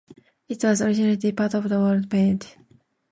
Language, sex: English, female